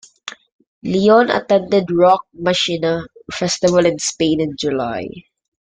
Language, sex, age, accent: English, male, under 19, Filipino